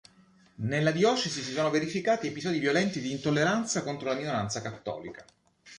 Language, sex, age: Italian, male, 40-49